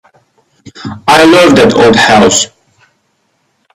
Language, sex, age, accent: English, male, 19-29, United States English